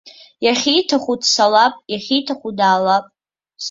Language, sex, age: Abkhazian, female, under 19